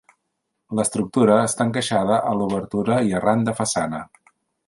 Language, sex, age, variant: Catalan, male, 40-49, Central